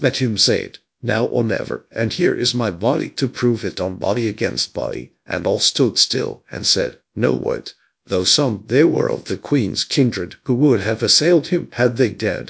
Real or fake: fake